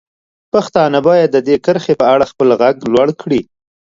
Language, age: Pashto, 30-39